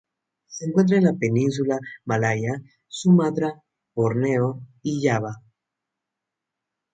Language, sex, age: Spanish, male, under 19